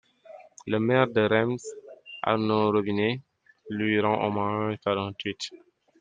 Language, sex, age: French, male, 19-29